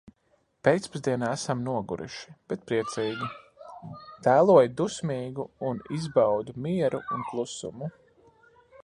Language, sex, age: Latvian, male, 30-39